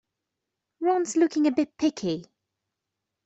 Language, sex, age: English, female, 19-29